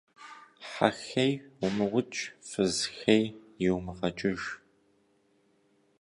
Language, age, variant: Kabardian, 19-29, Адыгэбзэ (Къэбэрдей, Кирил, псоми зэдай)